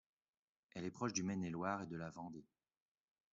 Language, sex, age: French, male, 40-49